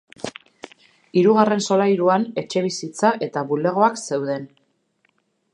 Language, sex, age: Basque, female, 50-59